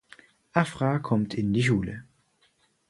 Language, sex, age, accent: German, male, 19-29, Deutschland Deutsch